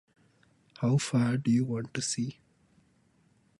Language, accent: English, India and South Asia (India, Pakistan, Sri Lanka)